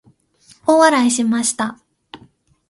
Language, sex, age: Japanese, female, 19-29